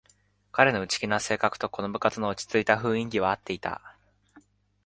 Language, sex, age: Japanese, male, 19-29